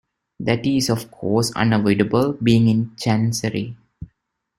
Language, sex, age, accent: English, male, 19-29, India and South Asia (India, Pakistan, Sri Lanka)